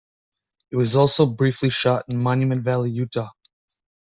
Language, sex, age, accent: English, male, 19-29, United States English